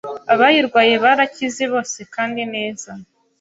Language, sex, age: Kinyarwanda, female, 19-29